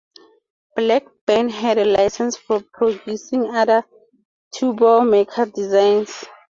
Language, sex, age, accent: English, female, 19-29, Southern African (South Africa, Zimbabwe, Namibia)